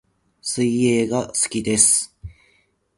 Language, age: Japanese, 30-39